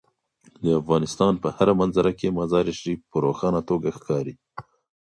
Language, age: Pashto, 30-39